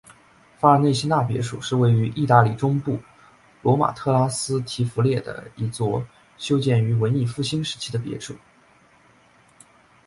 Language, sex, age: Chinese, male, 19-29